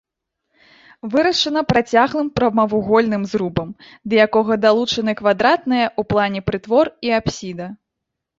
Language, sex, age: Belarusian, female, 19-29